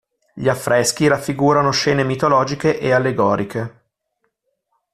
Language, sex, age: Italian, male, 40-49